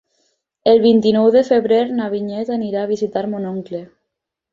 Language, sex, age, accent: Catalan, female, 19-29, valencià